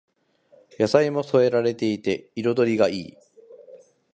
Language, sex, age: Japanese, male, 30-39